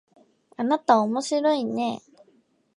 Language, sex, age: Japanese, female, 19-29